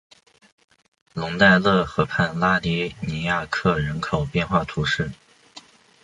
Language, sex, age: Chinese, male, under 19